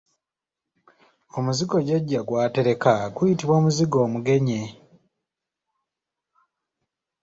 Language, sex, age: Ganda, male, 19-29